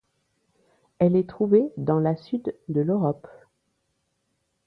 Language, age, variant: French, 30-39, Français de métropole